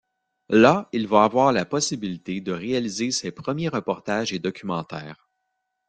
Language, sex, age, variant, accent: French, male, 40-49, Français d'Amérique du Nord, Français du Canada